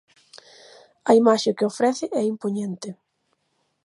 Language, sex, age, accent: Galician, female, 30-39, Central (gheada); Normativo (estándar)